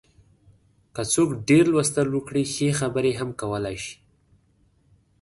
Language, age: Pashto, 19-29